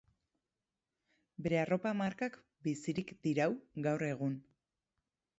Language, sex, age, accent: Basque, female, 30-39, Erdialdekoa edo Nafarra (Gipuzkoa, Nafarroa)